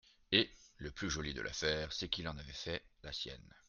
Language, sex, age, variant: French, male, 19-29, Français de métropole